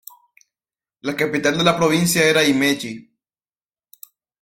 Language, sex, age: Spanish, male, under 19